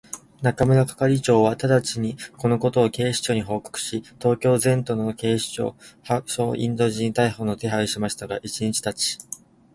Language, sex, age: Japanese, male, 19-29